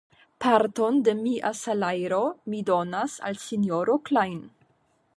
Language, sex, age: Esperanto, female, 19-29